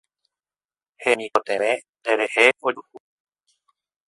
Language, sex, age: Guarani, male, 30-39